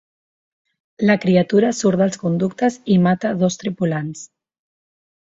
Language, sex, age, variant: Catalan, female, 30-39, Central